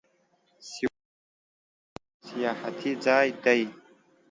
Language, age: Pashto, 19-29